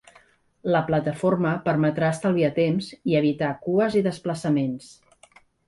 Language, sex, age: Catalan, female, 40-49